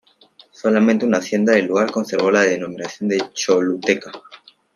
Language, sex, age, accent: Spanish, male, under 19, Andino-Pacífico: Colombia, Perú, Ecuador, oeste de Bolivia y Venezuela andina